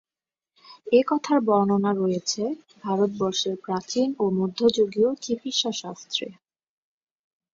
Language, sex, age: Bengali, female, 19-29